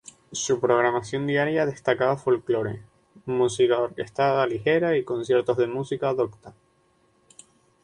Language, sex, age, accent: Spanish, male, 19-29, España: Islas Canarias